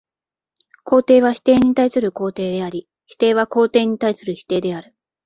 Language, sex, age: Japanese, female, 19-29